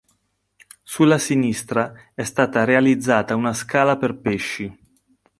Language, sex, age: Italian, male, 40-49